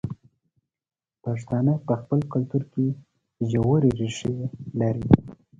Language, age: Pashto, 30-39